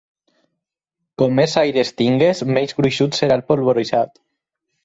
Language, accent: Catalan, valencià